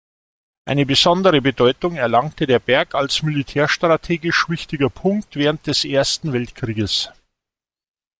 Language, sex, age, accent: German, male, 50-59, Deutschland Deutsch